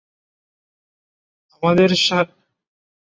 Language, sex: Bengali, male